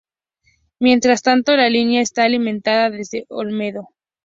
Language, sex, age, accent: Spanish, female, under 19, México